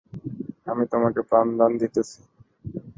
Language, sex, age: Bengali, male, 19-29